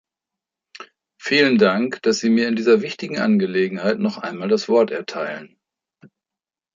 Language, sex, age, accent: German, male, 60-69, Deutschland Deutsch